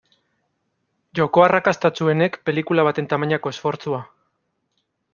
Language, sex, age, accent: Basque, male, 19-29, Mendebalekoa (Araba, Bizkaia, Gipuzkoako mendebaleko herri batzuk)